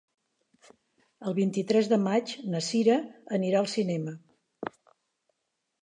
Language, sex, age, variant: Catalan, female, 70-79, Central